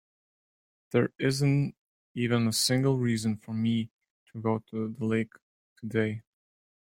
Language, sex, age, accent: English, male, 19-29, United States English